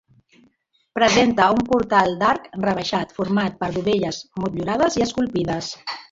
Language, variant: Catalan, Central